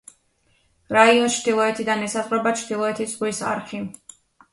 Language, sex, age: Georgian, female, 19-29